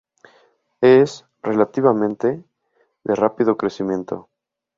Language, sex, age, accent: Spanish, male, 19-29, México